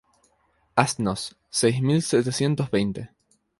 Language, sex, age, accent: Spanish, male, 19-29, España: Islas Canarias